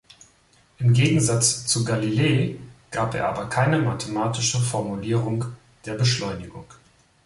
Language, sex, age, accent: German, male, 30-39, Deutschland Deutsch